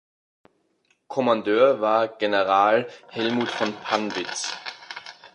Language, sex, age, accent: German, male, 19-29, Österreichisches Deutsch